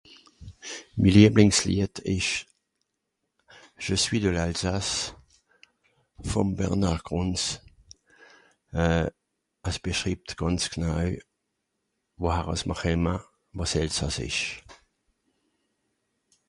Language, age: Swiss German, 60-69